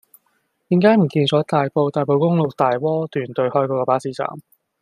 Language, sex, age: Cantonese, male, 19-29